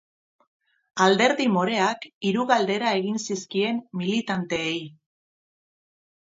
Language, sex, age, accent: Basque, female, 50-59, Erdialdekoa edo Nafarra (Gipuzkoa, Nafarroa)